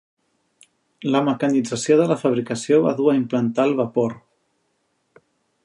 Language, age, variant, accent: Catalan, 30-39, Central, central